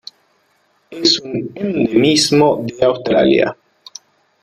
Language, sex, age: Spanish, male, 30-39